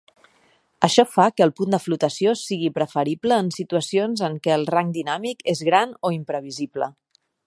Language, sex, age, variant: Catalan, female, 30-39, Central